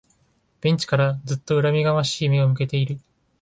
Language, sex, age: Japanese, male, 19-29